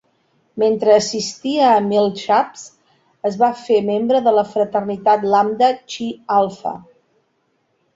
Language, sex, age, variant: Catalan, female, 50-59, Central